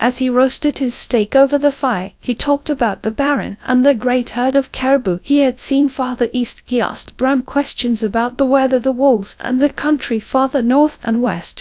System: TTS, GradTTS